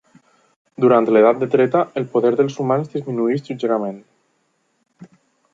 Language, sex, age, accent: Catalan, male, 19-29, valencià